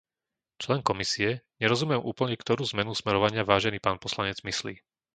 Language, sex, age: Slovak, male, 30-39